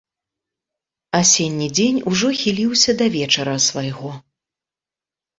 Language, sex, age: Belarusian, female, 30-39